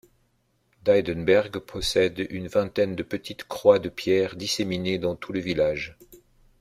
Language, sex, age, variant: French, male, 50-59, Français de métropole